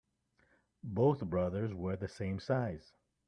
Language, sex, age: English, male, 50-59